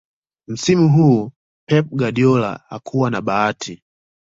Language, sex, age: Swahili, male, 19-29